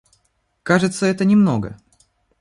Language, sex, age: Russian, male, under 19